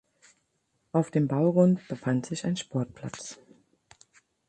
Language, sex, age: German, female, 40-49